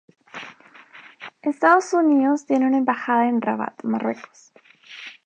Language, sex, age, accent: Spanish, female, 19-29, Andino-Pacífico: Colombia, Perú, Ecuador, oeste de Bolivia y Venezuela andina